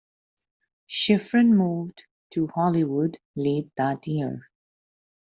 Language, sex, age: English, female, 19-29